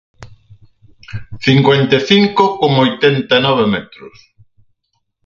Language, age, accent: Galician, 50-59, Atlántico (seseo e gheada)